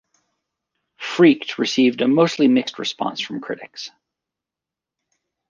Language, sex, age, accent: English, male, 40-49, United States English